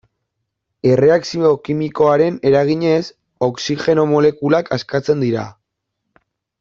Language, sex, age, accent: Basque, male, 19-29, Mendebalekoa (Araba, Bizkaia, Gipuzkoako mendebaleko herri batzuk)